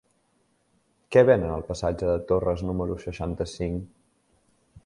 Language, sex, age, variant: Catalan, male, 19-29, Septentrional